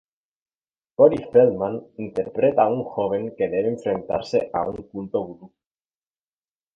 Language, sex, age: Spanish, male, 19-29